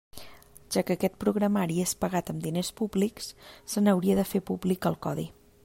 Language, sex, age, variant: Catalan, female, 30-39, Central